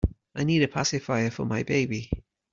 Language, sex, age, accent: English, male, 30-39, England English